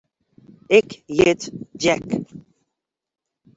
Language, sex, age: Western Frisian, female, 60-69